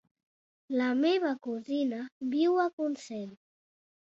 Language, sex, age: Catalan, female, 60-69